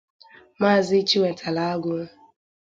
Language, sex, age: Igbo, female, under 19